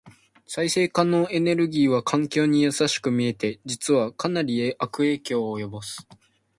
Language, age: Japanese, under 19